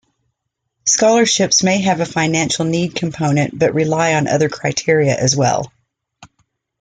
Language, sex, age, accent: English, female, 50-59, United States English